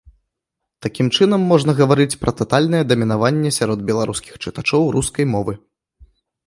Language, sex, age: Belarusian, male, 19-29